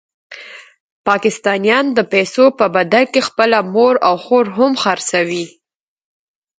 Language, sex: Pashto, female